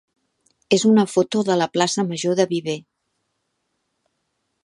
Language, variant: Catalan, Central